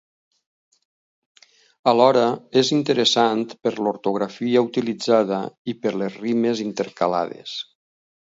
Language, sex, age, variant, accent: Catalan, male, 60-69, Valencià central, valencià